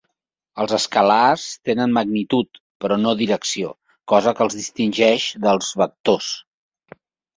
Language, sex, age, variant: Catalan, male, 50-59, Central